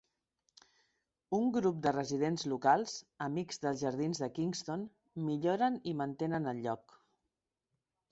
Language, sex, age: Catalan, female, 50-59